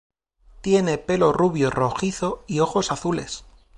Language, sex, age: Spanish, male, 30-39